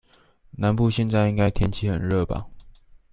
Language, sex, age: Chinese, male, 19-29